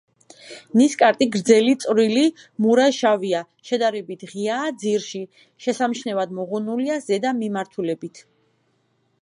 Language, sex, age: Georgian, female, 19-29